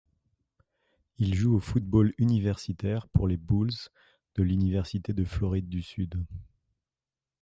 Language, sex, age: French, male, 40-49